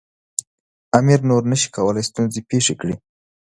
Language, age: Pashto, 19-29